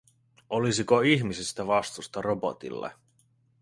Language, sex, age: Finnish, male, 30-39